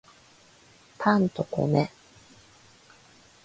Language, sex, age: Japanese, female, 30-39